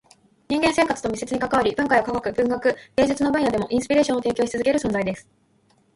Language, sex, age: Japanese, female, 19-29